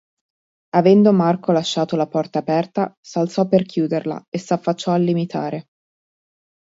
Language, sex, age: Italian, female, 30-39